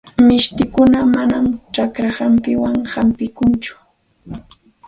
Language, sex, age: Santa Ana de Tusi Pasco Quechua, female, 30-39